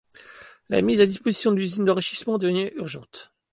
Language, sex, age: French, male, 40-49